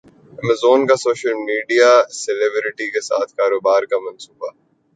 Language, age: Urdu, 19-29